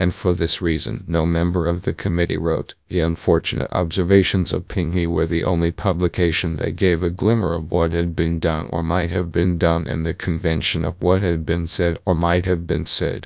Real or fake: fake